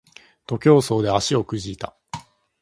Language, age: Japanese, 19-29